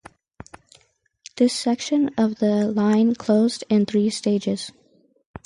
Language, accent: English, United States English